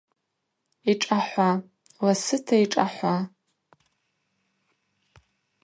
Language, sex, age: Abaza, female, 19-29